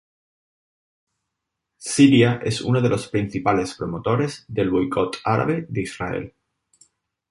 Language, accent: Spanish, España: Sur peninsular (Andalucia, Extremadura, Murcia)